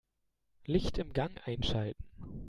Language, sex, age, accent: German, male, 19-29, Deutschland Deutsch